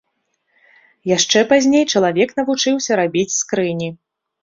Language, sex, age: Belarusian, female, 30-39